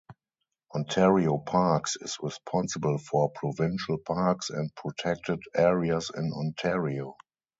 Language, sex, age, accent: English, male, 50-59, German English